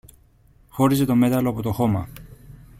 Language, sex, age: Greek, male, 30-39